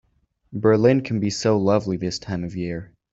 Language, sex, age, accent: English, male, 19-29, United States English